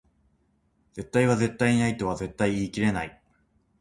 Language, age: Japanese, 40-49